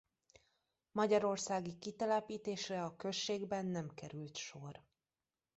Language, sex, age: Hungarian, female, 30-39